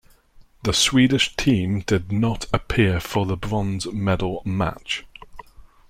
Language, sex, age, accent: English, male, 30-39, England English